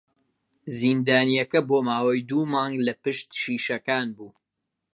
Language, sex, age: Central Kurdish, male, 19-29